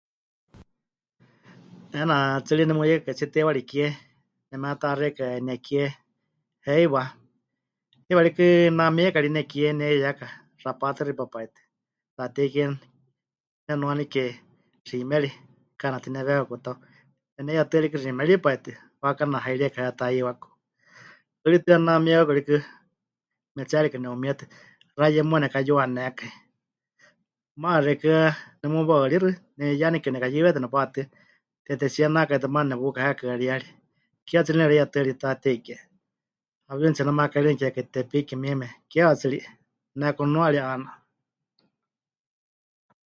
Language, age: Huichol, 50-59